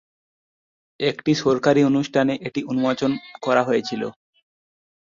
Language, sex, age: Bengali, male, 19-29